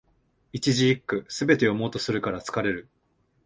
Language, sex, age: Japanese, male, 19-29